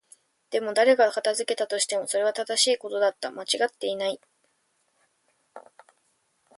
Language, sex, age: Japanese, female, 19-29